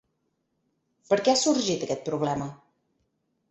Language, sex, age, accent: Catalan, female, 30-39, Garrotxi